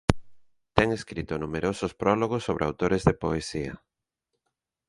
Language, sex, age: Galician, male, 40-49